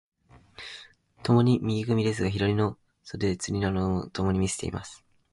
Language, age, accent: Japanese, under 19, 標準語